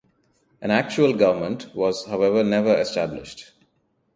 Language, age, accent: English, 30-39, India and South Asia (India, Pakistan, Sri Lanka)